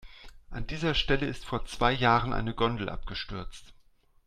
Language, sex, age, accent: German, male, 40-49, Deutschland Deutsch